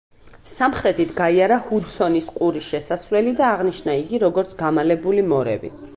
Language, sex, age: Georgian, female, 40-49